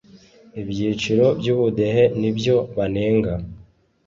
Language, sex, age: Kinyarwanda, male, 19-29